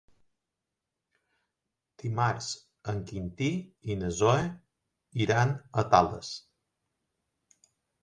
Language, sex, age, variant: Catalan, male, 50-59, Balear